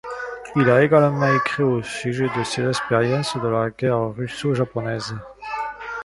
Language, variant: French, Français de métropole